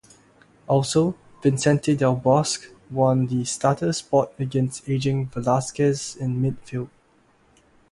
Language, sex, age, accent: English, male, 19-29, United States English; Singaporean English